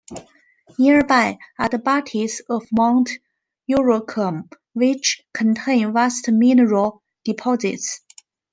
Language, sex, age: English, female, 30-39